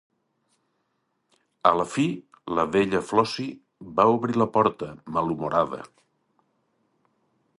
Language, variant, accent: Catalan, Tortosí, nord-occidental